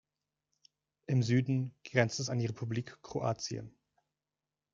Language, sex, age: German, male, 30-39